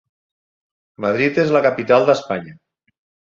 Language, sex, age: Catalan, male, 50-59